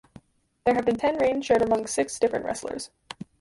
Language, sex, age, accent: English, female, 19-29, United States English